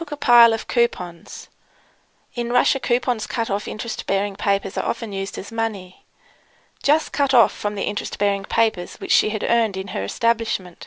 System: none